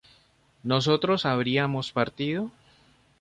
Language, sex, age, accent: Spanish, male, 30-39, Caribe: Cuba, Venezuela, Puerto Rico, República Dominicana, Panamá, Colombia caribeña, México caribeño, Costa del golfo de México